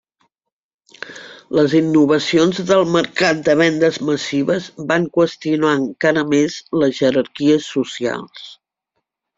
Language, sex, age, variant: Catalan, female, 60-69, Central